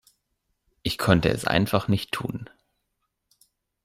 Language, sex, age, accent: German, male, 19-29, Deutschland Deutsch